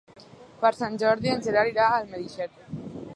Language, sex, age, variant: Catalan, female, 19-29, Central